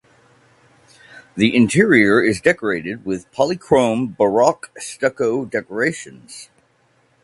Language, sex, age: English, male, 40-49